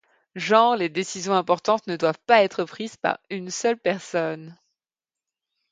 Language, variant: French, Français de métropole